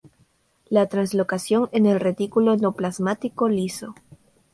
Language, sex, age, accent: Spanish, female, under 19, Peru